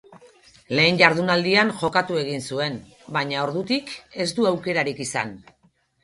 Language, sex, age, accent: Basque, female, 40-49, Erdialdekoa edo Nafarra (Gipuzkoa, Nafarroa)